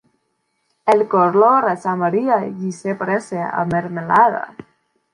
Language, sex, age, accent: Spanish, female, under 19, México